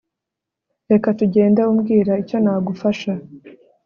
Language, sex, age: Kinyarwanda, male, 19-29